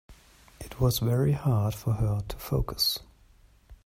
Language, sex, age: English, male, 30-39